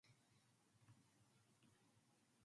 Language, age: English, 19-29